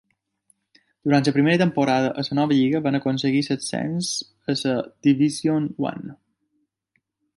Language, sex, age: Catalan, male, 30-39